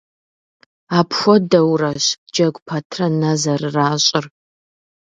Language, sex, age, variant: Kabardian, female, 30-39, Адыгэбзэ (Къэбэрдей, Кирил, псоми зэдай)